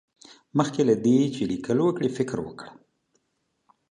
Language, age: Pashto, 50-59